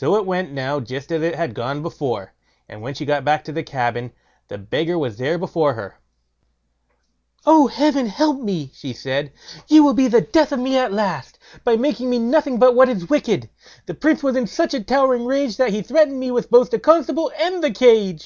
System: none